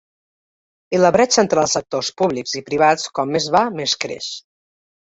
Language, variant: Catalan, Balear